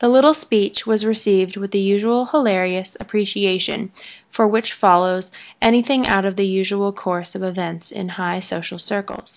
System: none